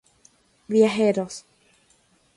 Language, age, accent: Spanish, 19-29, Andino-Pacífico: Colombia, Perú, Ecuador, oeste de Bolivia y Venezuela andina